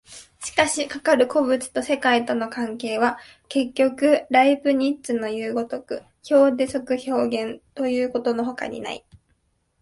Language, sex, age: Japanese, female, 19-29